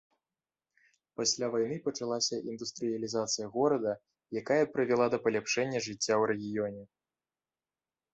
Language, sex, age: Belarusian, male, 19-29